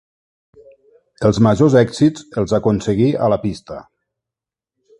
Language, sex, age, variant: Catalan, male, 40-49, Nord-Occidental